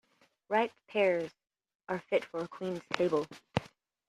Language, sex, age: English, female, 40-49